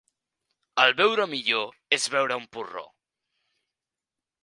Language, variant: Catalan, Central